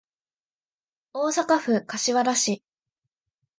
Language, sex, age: Japanese, female, 19-29